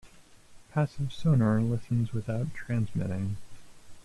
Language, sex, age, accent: English, male, 30-39, United States English